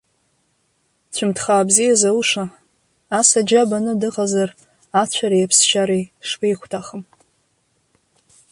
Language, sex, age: Abkhazian, female, 30-39